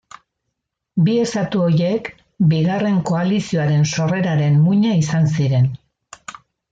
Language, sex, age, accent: Basque, female, 60-69, Erdialdekoa edo Nafarra (Gipuzkoa, Nafarroa)